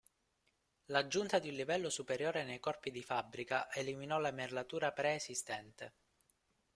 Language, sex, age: Italian, male, 19-29